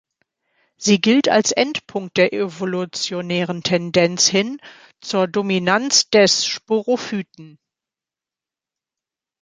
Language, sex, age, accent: German, female, 50-59, Deutschland Deutsch